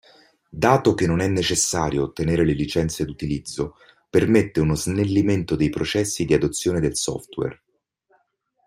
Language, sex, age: Italian, male, 40-49